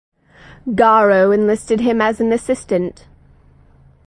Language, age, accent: English, 30-39, United States English; England English